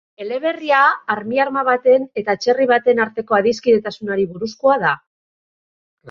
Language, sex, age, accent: Basque, female, 50-59, Mendebalekoa (Araba, Bizkaia, Gipuzkoako mendebaleko herri batzuk)